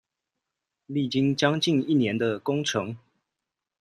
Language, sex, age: Chinese, female, 19-29